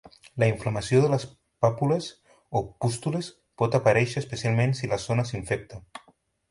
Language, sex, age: Catalan, male, 40-49